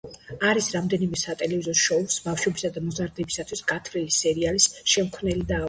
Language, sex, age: Georgian, female, 60-69